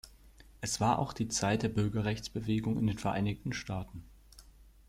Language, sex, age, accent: German, male, under 19, Deutschland Deutsch